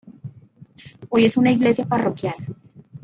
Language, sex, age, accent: Spanish, female, 30-39, Caribe: Cuba, Venezuela, Puerto Rico, República Dominicana, Panamá, Colombia caribeña, México caribeño, Costa del golfo de México